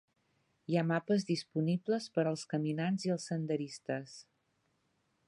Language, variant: Catalan, Central